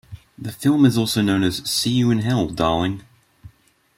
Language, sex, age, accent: English, male, under 19, Australian English